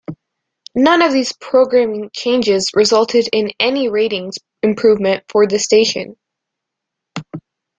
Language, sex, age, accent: English, female, under 19, United States English